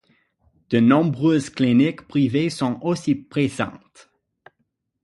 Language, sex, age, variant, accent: French, male, 19-29, Français d'Amérique du Nord, Français du Canada